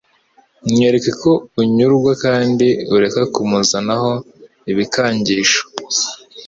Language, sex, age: Kinyarwanda, female, 30-39